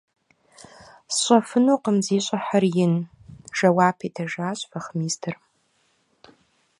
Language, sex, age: Russian, female, 19-29